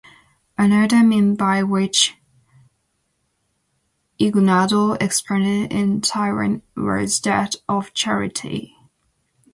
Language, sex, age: English, female, 19-29